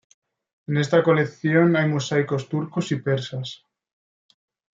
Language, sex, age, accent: Spanish, male, 19-29, España: Centro-Sur peninsular (Madrid, Toledo, Castilla-La Mancha)